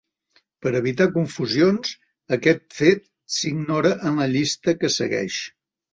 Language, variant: Catalan, Central